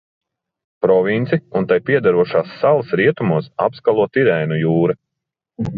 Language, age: Latvian, 30-39